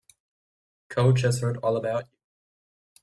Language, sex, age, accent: English, male, under 19, United States English